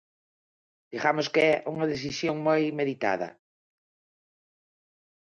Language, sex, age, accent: Galician, female, 50-59, Atlántico (seseo e gheada)